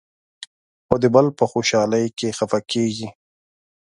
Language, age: Pashto, 30-39